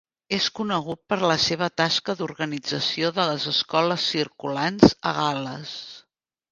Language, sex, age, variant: Catalan, female, 50-59, Central